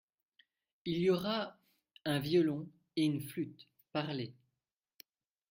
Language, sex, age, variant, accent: French, male, 19-29, Français d'Europe, Français de Belgique